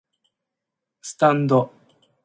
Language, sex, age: Japanese, male, 40-49